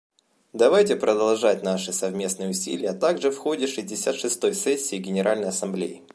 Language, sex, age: Russian, male, 19-29